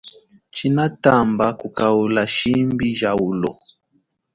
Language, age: Chokwe, 30-39